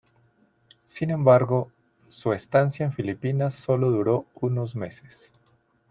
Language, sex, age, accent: Spanish, male, 30-39, Andino-Pacífico: Colombia, Perú, Ecuador, oeste de Bolivia y Venezuela andina